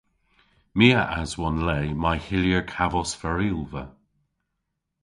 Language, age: Cornish, 50-59